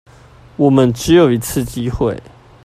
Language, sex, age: Chinese, male, 19-29